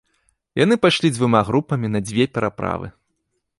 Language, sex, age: Belarusian, male, 30-39